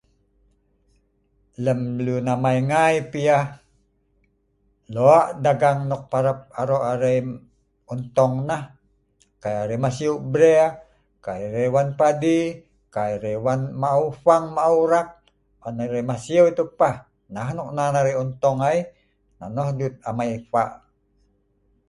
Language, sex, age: Sa'ban, male, 50-59